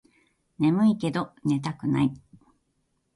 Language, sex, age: Japanese, female, 50-59